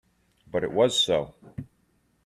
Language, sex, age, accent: English, male, 50-59, United States English